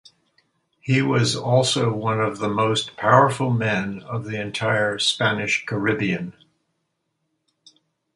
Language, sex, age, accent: English, male, 80-89, United States English